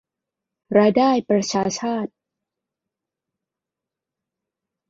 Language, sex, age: Thai, female, 30-39